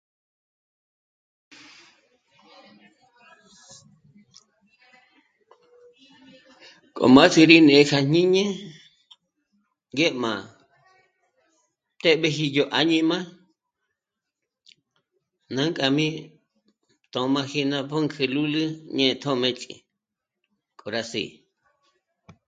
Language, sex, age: Michoacán Mazahua, female, 50-59